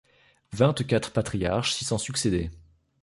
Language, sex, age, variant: French, male, 19-29, Français de métropole